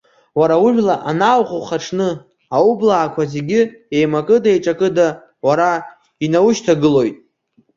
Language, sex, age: Abkhazian, male, under 19